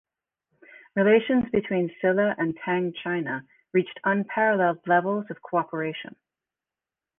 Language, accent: English, United States English